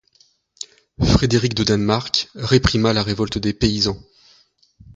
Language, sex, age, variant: French, male, 40-49, Français de métropole